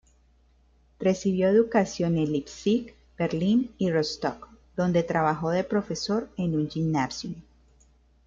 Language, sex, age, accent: Spanish, female, 30-39, Caribe: Cuba, Venezuela, Puerto Rico, República Dominicana, Panamá, Colombia caribeña, México caribeño, Costa del golfo de México